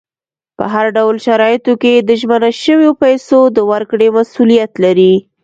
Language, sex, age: Pashto, female, 19-29